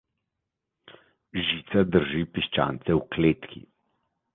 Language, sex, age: Slovenian, male, 40-49